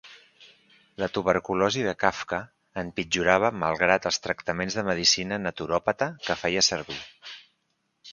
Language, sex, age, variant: Catalan, male, 40-49, Central